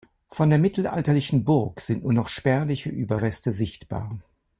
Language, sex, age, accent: German, male, 70-79, Deutschland Deutsch